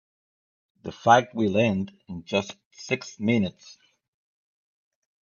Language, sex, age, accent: English, male, 50-59, United States English